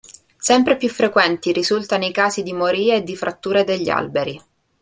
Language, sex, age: Italian, female, 19-29